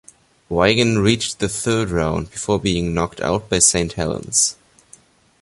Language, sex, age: English, male, under 19